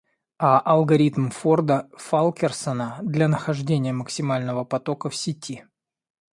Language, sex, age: Russian, male, 30-39